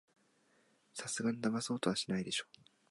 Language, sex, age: Japanese, male, 19-29